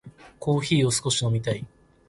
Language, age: Japanese, 19-29